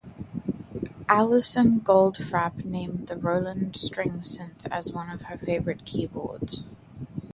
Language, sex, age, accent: English, female, 19-29, Southern African (South Africa, Zimbabwe, Namibia)